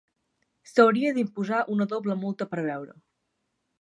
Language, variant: Catalan, Central